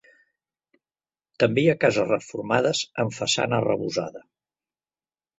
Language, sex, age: Catalan, male, 70-79